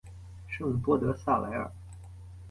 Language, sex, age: Chinese, male, 19-29